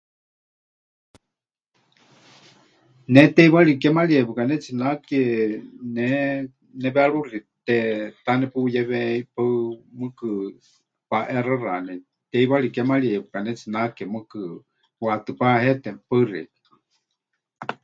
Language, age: Huichol, 50-59